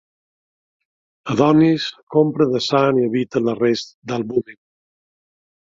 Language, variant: Catalan, Balear